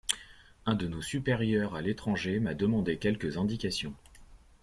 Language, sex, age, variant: French, male, 30-39, Français de métropole